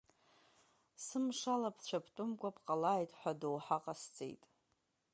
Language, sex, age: Abkhazian, female, 40-49